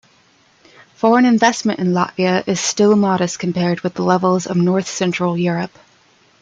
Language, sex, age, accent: English, female, 19-29, United States English